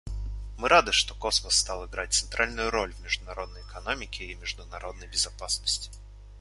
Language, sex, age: Russian, male, 19-29